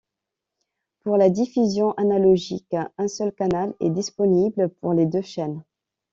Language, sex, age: French, female, 30-39